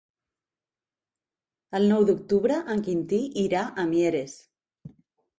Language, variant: Catalan, Central